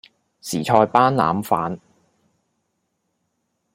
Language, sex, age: Cantonese, male, 19-29